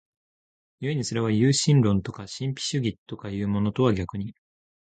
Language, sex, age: Japanese, male, 19-29